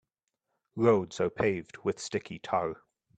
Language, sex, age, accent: English, male, 30-39, United States English